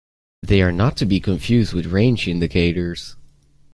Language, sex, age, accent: English, male, under 19, United States English